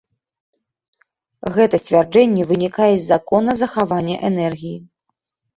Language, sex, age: Belarusian, female, 19-29